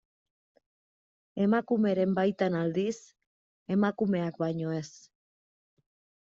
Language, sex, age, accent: Basque, female, 30-39, Erdialdekoa edo Nafarra (Gipuzkoa, Nafarroa)